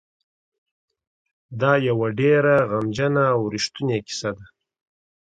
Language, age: Pashto, 30-39